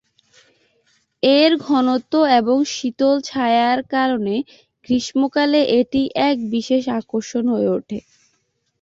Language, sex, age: Bengali, female, 19-29